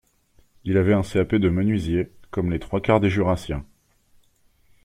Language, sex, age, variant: French, male, 30-39, Français de métropole